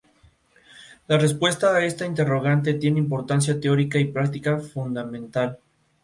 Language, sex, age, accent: Spanish, male, 19-29, México